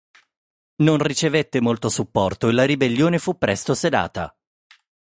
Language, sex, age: Italian, male, 30-39